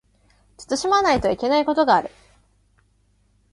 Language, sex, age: Japanese, female, 19-29